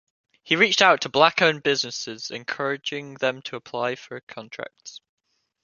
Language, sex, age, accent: English, male, 19-29, England English